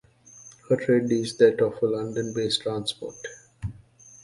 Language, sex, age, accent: English, male, 19-29, United States English